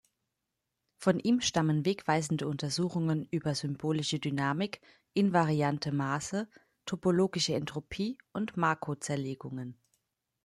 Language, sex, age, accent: German, female, 30-39, Deutschland Deutsch